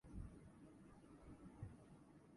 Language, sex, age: Japanese, male, 19-29